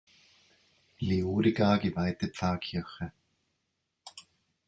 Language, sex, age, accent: German, male, 40-49, Österreichisches Deutsch